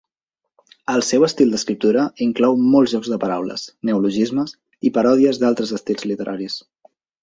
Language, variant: Catalan, Central